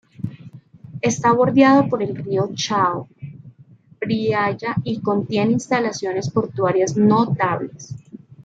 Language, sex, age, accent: Spanish, female, 30-39, Caribe: Cuba, Venezuela, Puerto Rico, República Dominicana, Panamá, Colombia caribeña, México caribeño, Costa del golfo de México